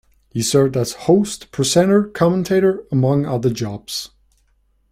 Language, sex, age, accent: English, male, 19-29, United States English